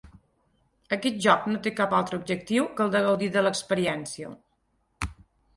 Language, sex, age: Catalan, female, 50-59